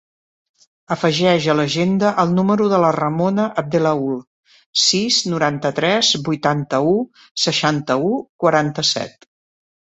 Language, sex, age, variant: Catalan, female, 50-59, Central